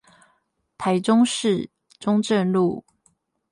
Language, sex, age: Chinese, female, 30-39